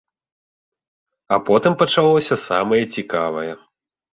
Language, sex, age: Belarusian, male, 30-39